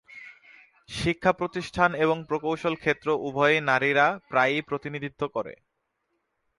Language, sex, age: Bengali, male, 19-29